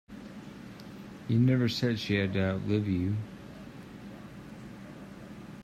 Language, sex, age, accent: English, male, 30-39, United States English